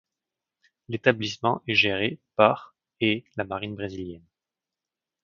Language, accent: French, Français du Canada